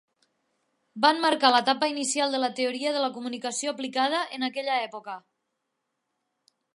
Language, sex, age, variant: Catalan, female, 19-29, Nord-Occidental